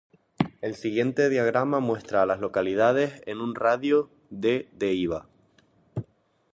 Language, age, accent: Spanish, 19-29, España: Islas Canarias